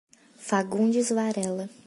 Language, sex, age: Portuguese, female, 19-29